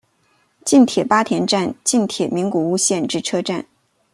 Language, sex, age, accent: Chinese, female, 30-39, 出生地：吉林省